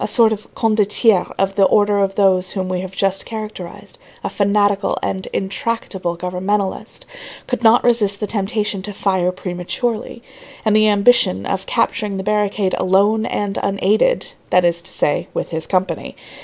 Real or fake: real